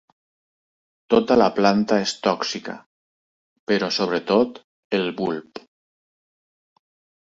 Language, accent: Catalan, valencià